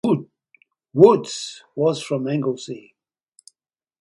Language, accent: English, Australian English